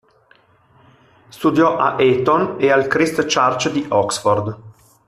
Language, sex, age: Italian, male, 40-49